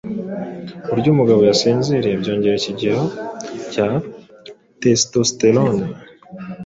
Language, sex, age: Kinyarwanda, male, 19-29